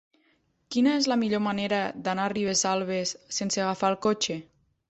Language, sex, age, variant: Catalan, female, 19-29, Nord-Occidental